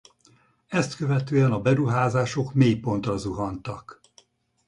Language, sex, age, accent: Hungarian, male, 70-79, budapesti